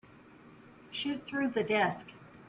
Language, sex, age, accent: English, female, 50-59, United States English